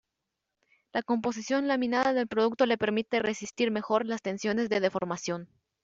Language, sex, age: Spanish, female, under 19